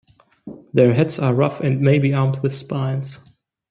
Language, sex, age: English, male, 19-29